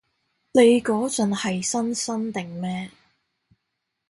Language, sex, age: Cantonese, female, 19-29